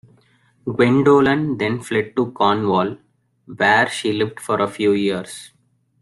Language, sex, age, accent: English, male, 19-29, India and South Asia (India, Pakistan, Sri Lanka)